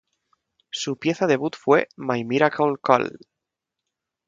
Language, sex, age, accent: Spanish, male, 19-29, España: Centro-Sur peninsular (Madrid, Toledo, Castilla-La Mancha)